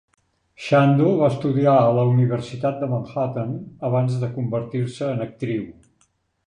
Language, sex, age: Catalan, male, 70-79